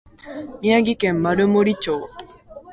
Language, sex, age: Japanese, female, under 19